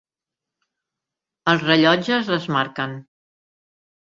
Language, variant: Catalan, Central